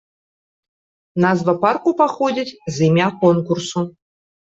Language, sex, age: Belarusian, female, 30-39